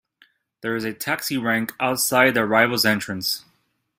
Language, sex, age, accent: English, male, 30-39, United States English